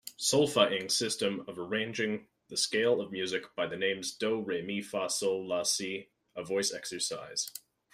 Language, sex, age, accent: English, male, 19-29, Canadian English